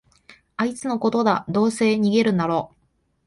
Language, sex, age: Japanese, female, 19-29